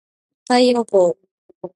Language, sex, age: Japanese, female, 19-29